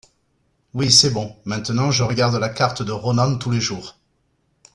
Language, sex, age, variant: French, male, 40-49, Français de métropole